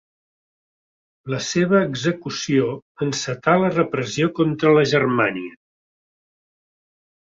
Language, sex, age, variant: Catalan, male, 60-69, Central